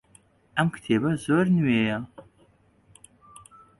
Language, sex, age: Central Kurdish, male, 19-29